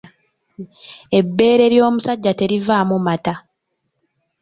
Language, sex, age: Ganda, female, 19-29